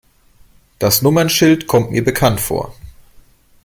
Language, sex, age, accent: German, male, 30-39, Deutschland Deutsch